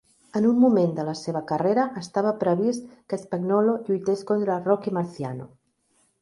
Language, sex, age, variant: Catalan, female, 40-49, Central